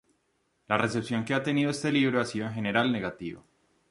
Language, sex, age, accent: Spanish, male, 19-29, Andino-Pacífico: Colombia, Perú, Ecuador, oeste de Bolivia y Venezuela andina